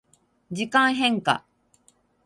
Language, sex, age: Japanese, female, 60-69